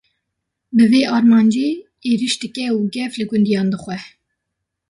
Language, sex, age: Kurdish, female, 19-29